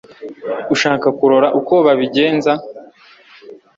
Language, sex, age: Kinyarwanda, male, 19-29